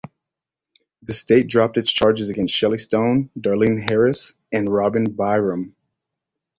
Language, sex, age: English, male, 19-29